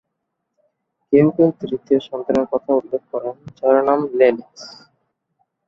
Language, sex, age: Bengali, male, 19-29